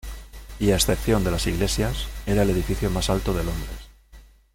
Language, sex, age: Spanish, male, 40-49